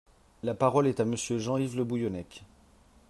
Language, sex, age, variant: French, male, 30-39, Français de métropole